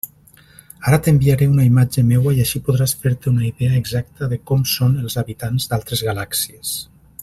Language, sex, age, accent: Catalan, male, 40-49, valencià